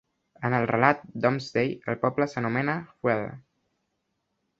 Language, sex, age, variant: Catalan, male, under 19, Central